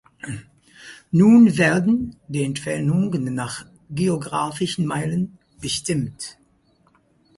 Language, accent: German, Deutschland Deutsch